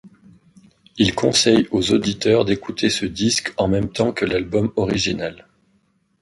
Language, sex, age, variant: French, male, 40-49, Français de métropole